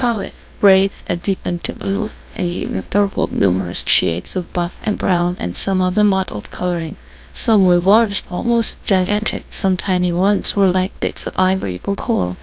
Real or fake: fake